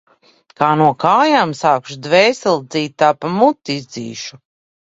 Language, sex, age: Latvian, female, 40-49